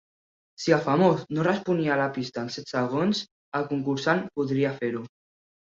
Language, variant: Catalan, Central